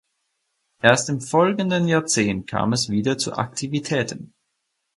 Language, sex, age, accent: German, male, 30-39, Deutschland Deutsch